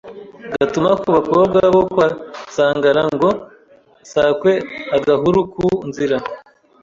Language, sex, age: Kinyarwanda, male, 19-29